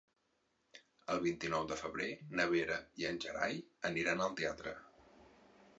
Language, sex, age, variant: Catalan, male, 40-49, Central